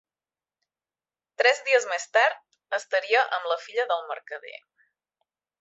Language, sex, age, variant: Catalan, female, 30-39, Central